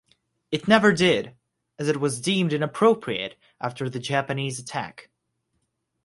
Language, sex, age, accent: English, male, under 19, United States English; England English